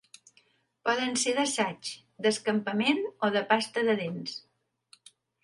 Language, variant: Catalan, Central